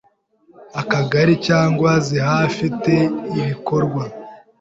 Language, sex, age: Kinyarwanda, male, 19-29